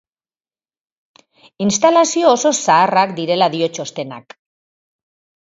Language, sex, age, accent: Basque, female, 50-59, Mendebalekoa (Araba, Bizkaia, Gipuzkoako mendebaleko herri batzuk)